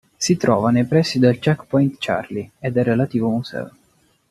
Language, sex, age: Italian, male, 19-29